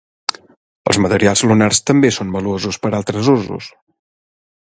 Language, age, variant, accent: Catalan, 30-39, Central, central; Garrotxi